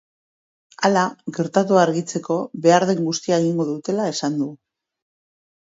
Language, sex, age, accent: Basque, female, 40-49, Mendebalekoa (Araba, Bizkaia, Gipuzkoako mendebaleko herri batzuk)